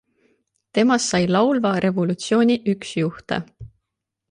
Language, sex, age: Estonian, female, 19-29